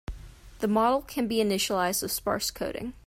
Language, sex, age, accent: English, female, 19-29, United States English